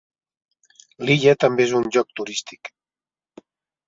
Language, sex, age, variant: Catalan, male, 40-49, Central